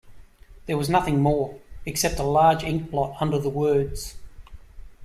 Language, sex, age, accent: English, male, 50-59, Australian English